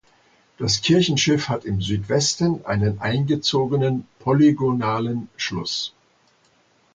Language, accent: German, Deutschland Deutsch